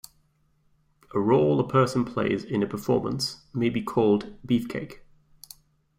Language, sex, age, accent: English, male, 19-29, England English